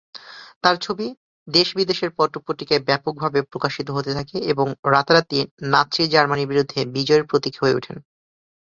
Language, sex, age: Bengali, male, 19-29